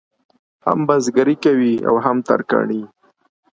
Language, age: Pashto, 30-39